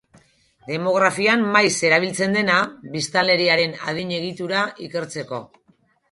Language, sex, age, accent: Basque, female, 40-49, Erdialdekoa edo Nafarra (Gipuzkoa, Nafarroa)